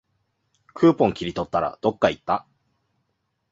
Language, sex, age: Japanese, male, 19-29